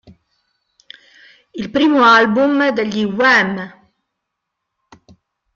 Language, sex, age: Italian, female, 50-59